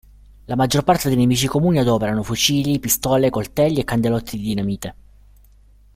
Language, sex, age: Italian, male, 30-39